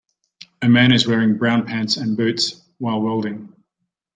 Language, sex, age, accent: English, male, 40-49, Australian English